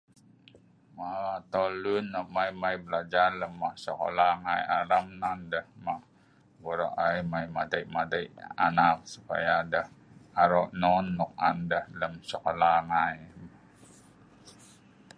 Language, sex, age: Sa'ban, female, 60-69